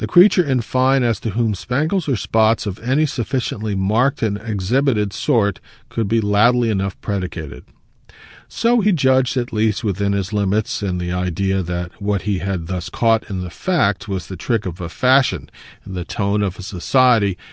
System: none